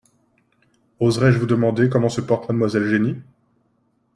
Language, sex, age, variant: French, male, 19-29, Français de métropole